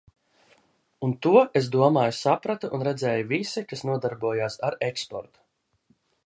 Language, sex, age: Latvian, male, 30-39